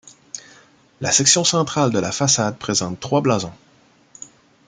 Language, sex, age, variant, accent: French, male, 30-39, Français d'Amérique du Nord, Français du Canada